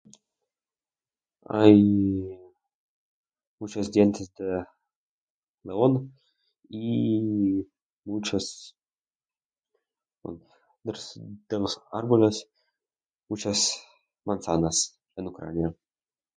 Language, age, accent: Spanish, under 19, España: Norte peninsular (Asturias, Castilla y León, Cantabria, País Vasco, Navarra, Aragón, La Rioja, Guadalajara, Cuenca)